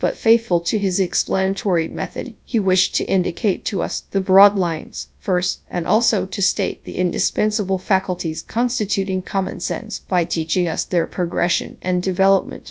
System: TTS, GradTTS